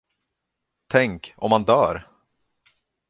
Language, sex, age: Swedish, male, 30-39